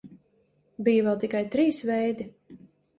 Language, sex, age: Latvian, female, 30-39